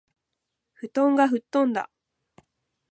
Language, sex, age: Japanese, female, 19-29